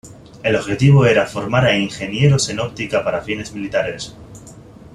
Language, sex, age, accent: Spanish, male, 19-29, España: Islas Canarias